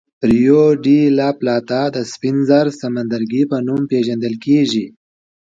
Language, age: Pashto, 19-29